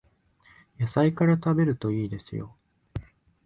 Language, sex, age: Japanese, male, 19-29